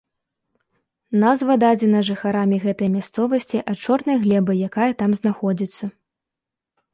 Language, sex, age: Belarusian, female, 19-29